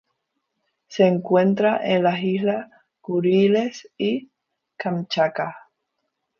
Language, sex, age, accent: Spanish, female, 19-29, España: Islas Canarias